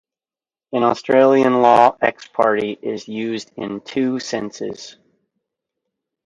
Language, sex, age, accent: English, male, 30-39, United States English; West Coast